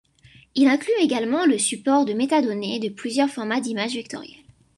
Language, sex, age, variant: French, female, under 19, Français de métropole